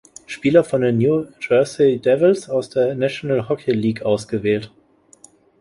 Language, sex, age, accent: German, male, 19-29, Deutschland Deutsch